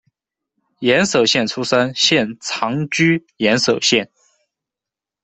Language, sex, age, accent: Chinese, male, under 19, 出生地：四川省